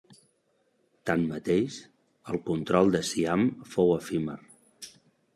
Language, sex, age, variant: Catalan, male, 40-49, Nord-Occidental